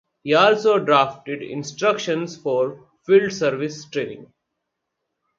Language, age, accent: English, 19-29, India and South Asia (India, Pakistan, Sri Lanka)